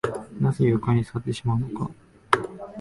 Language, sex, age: Japanese, male, 19-29